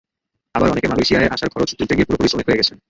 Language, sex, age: Bengali, male, 19-29